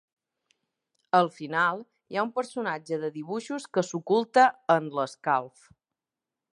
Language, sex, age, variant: Catalan, female, 30-39, Balear